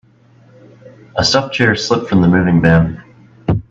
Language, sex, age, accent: English, male, 19-29, United States English